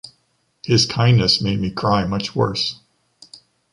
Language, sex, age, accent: English, male, 50-59, United States English